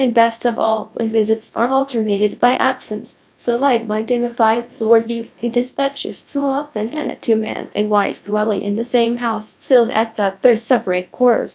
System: TTS, GlowTTS